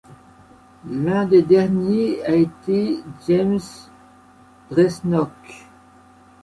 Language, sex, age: French, male, 40-49